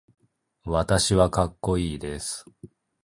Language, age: Japanese, 30-39